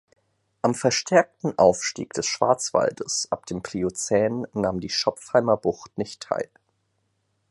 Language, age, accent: German, 19-29, Deutschland Deutsch